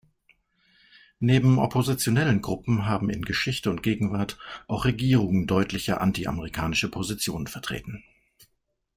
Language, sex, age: German, male, 50-59